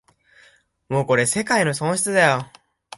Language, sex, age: Japanese, male, 19-29